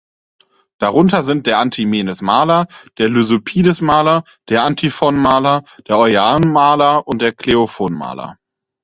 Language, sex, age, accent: German, male, 19-29, Deutschland Deutsch